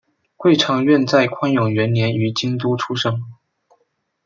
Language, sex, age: Chinese, male, 19-29